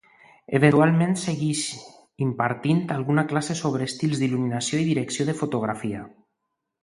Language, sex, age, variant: Catalan, male, 40-49, Central